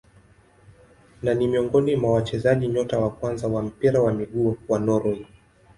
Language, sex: Swahili, male